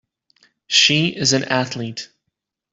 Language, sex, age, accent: English, male, 19-29, United States English